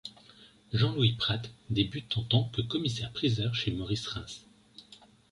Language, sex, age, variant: French, male, 30-39, Français de métropole